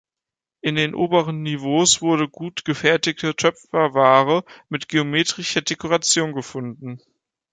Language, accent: German, Deutschland Deutsch